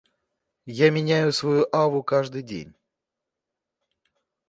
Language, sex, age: Russian, male, 30-39